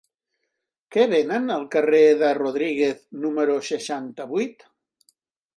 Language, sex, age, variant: Catalan, male, 60-69, Central